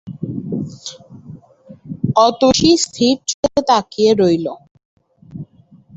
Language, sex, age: Bengali, female, 19-29